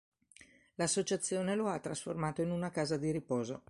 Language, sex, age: Italian, female, 60-69